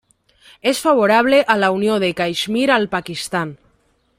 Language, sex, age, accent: Catalan, female, 19-29, valencià